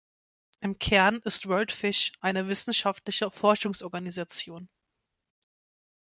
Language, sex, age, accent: German, female, 19-29, Deutschland Deutsch